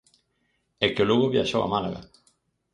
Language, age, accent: Galician, 19-29, Normativo (estándar)